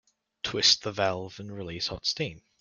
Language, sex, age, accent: English, male, 19-29, Australian English